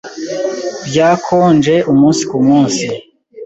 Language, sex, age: Kinyarwanda, male, 19-29